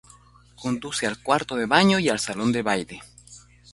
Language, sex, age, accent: Spanish, male, 40-49, América central